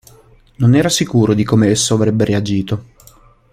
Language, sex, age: Italian, male, 19-29